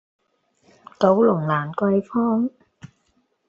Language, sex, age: Cantonese, female, 70-79